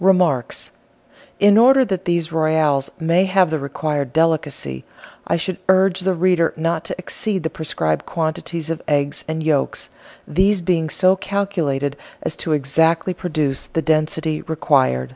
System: none